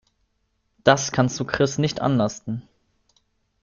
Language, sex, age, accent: German, male, 19-29, Deutschland Deutsch